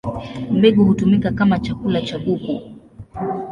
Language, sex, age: Swahili, female, 19-29